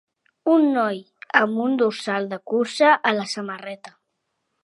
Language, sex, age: Catalan, male, 40-49